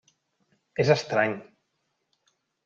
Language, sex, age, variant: Catalan, male, 30-39, Central